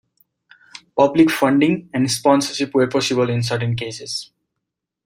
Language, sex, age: English, male, 19-29